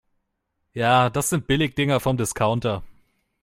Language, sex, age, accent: German, male, 19-29, Deutschland Deutsch